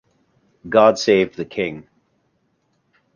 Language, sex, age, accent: English, male, 40-49, Canadian English